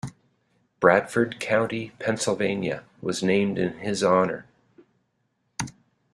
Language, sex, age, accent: English, male, 50-59, United States English